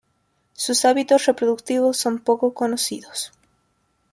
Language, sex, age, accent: Spanish, female, 19-29, Andino-Pacífico: Colombia, Perú, Ecuador, oeste de Bolivia y Venezuela andina